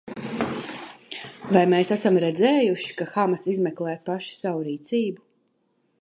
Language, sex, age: Latvian, female, 40-49